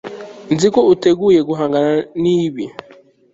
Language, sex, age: Kinyarwanda, male, 19-29